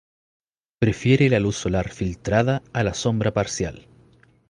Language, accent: Spanish, Chileno: Chile, Cuyo